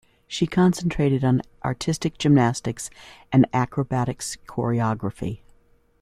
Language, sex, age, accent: English, female, 50-59, United States English